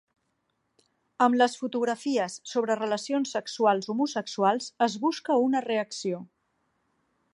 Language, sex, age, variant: Catalan, female, 40-49, Central